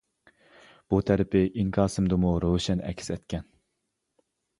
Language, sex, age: Uyghur, male, 30-39